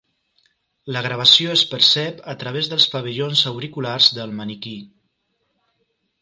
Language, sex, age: Catalan, male, 30-39